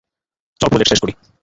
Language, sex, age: Bengali, male, 19-29